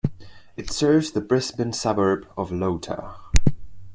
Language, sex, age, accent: English, male, 19-29, United States English